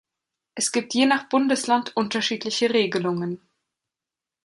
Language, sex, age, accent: German, female, 19-29, Deutschland Deutsch